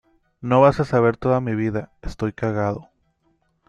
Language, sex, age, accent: Spanish, male, 30-39, México